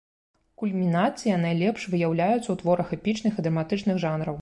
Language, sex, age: Belarusian, female, 30-39